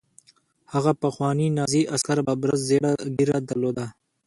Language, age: Pashto, 19-29